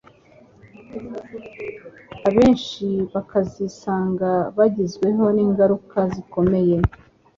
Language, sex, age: Kinyarwanda, male, 19-29